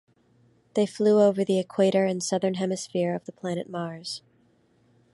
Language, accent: English, Canadian English